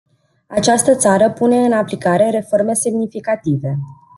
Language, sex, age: Romanian, female, 19-29